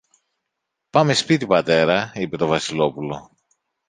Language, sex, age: Greek, male, 50-59